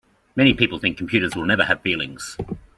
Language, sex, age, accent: English, male, 40-49, Australian English